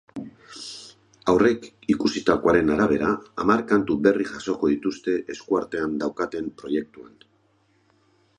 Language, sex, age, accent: Basque, male, 60-69, Mendebalekoa (Araba, Bizkaia, Gipuzkoako mendebaleko herri batzuk)